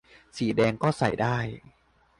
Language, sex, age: Thai, male, 19-29